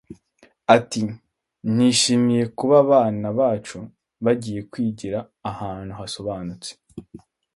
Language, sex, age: Kinyarwanda, male, 19-29